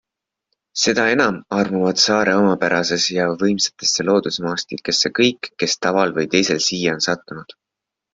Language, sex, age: Estonian, male, 19-29